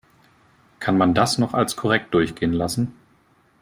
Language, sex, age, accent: German, male, 30-39, Deutschland Deutsch